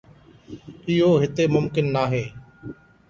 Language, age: Sindhi, under 19